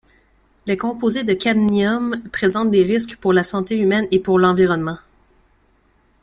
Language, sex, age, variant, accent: French, female, 19-29, Français d'Amérique du Nord, Français du Canada